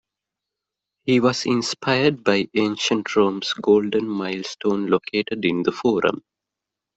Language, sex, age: English, male, 30-39